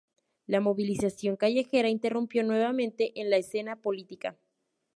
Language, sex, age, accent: Spanish, female, 19-29, México